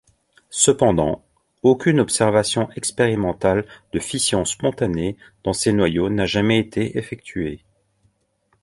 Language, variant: French, Français de métropole